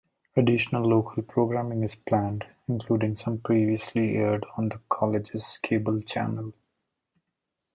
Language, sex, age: English, male, 40-49